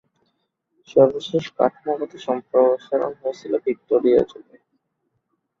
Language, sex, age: Bengali, male, 19-29